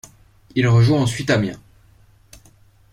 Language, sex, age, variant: French, male, under 19, Français de métropole